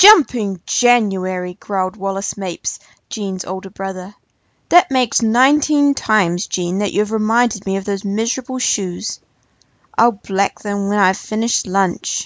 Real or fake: real